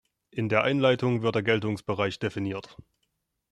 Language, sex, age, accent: German, male, 30-39, Deutschland Deutsch